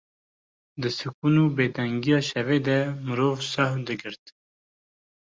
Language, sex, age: Kurdish, male, 19-29